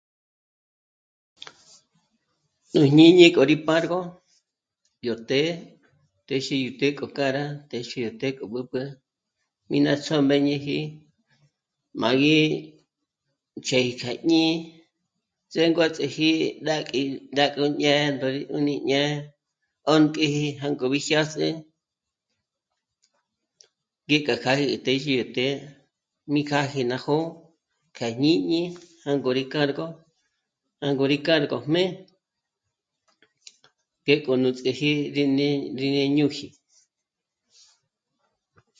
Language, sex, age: Michoacán Mazahua, female, 50-59